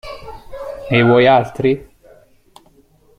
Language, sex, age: Italian, male, 19-29